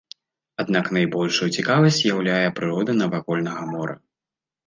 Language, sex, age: Belarusian, male, under 19